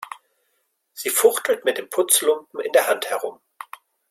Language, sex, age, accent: German, male, 40-49, Deutschland Deutsch